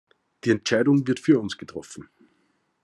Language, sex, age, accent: German, male, 30-39, Österreichisches Deutsch